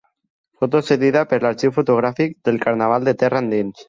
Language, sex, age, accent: Catalan, male, under 19, valencià